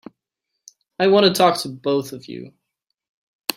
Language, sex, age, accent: English, male, 19-29, United States English